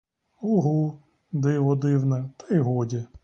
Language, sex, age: Ukrainian, male, 30-39